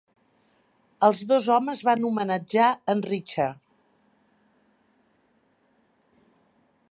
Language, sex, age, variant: Catalan, female, 70-79, Central